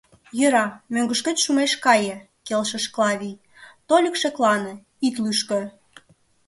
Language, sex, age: Mari, female, 19-29